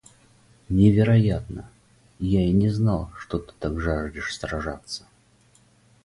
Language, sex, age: Russian, male, 40-49